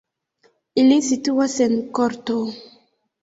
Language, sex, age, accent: Esperanto, female, 19-29, Internacia